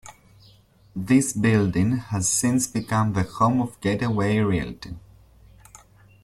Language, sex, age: English, male, 19-29